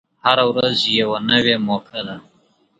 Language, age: Pashto, 19-29